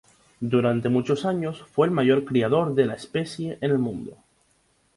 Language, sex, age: Spanish, male, 19-29